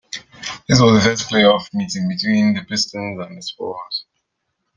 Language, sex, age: English, male, under 19